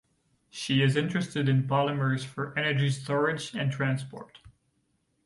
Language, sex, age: English, male, 19-29